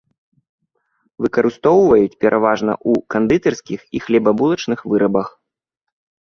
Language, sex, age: Belarusian, male, 30-39